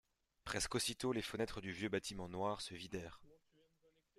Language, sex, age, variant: French, male, under 19, Français de métropole